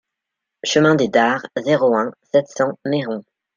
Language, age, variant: French, 19-29, Français de métropole